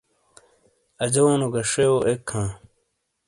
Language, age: Shina, 30-39